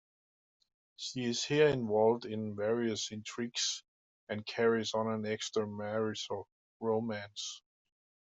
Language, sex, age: English, male, 50-59